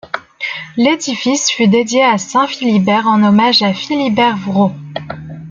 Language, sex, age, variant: French, female, 19-29, Français de métropole